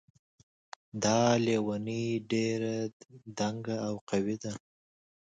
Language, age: Pashto, 19-29